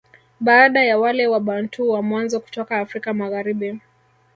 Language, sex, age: Swahili, male, 30-39